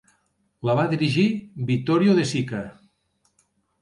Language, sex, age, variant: Catalan, male, 50-59, Central